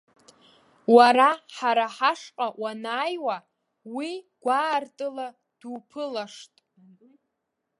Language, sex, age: Abkhazian, female, under 19